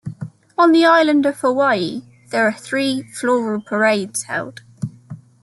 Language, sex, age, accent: English, female, 19-29, England English